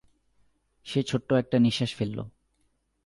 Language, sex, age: Bengali, male, 19-29